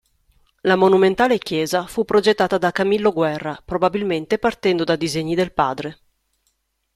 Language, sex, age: Italian, female, 30-39